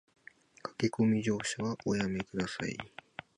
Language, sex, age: Japanese, male, under 19